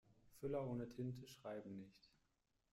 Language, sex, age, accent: German, male, 30-39, Deutschland Deutsch